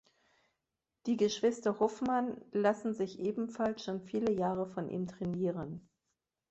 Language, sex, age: German, female, 60-69